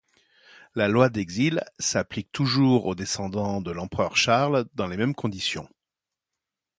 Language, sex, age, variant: French, male, 40-49, Français de métropole